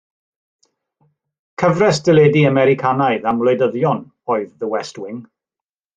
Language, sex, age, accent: Welsh, male, 40-49, Y Deyrnas Unedig Cymraeg